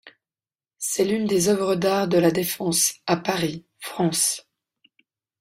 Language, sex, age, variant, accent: French, female, 19-29, Français d'Europe, Français de Suisse